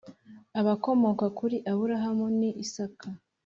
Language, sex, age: Kinyarwanda, female, 19-29